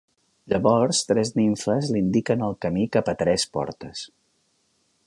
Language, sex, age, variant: Catalan, male, 50-59, Central